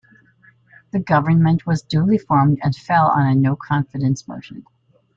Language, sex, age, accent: English, female, 60-69, United States English